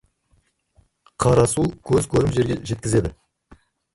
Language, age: Kazakh, 30-39